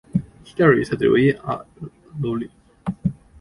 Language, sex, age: Spanish, male, 30-39